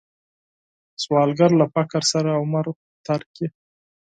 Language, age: Pashto, 19-29